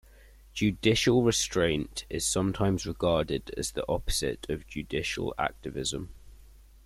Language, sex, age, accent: English, male, under 19, England English